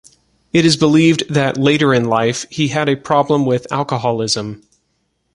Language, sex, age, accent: English, male, 30-39, United States English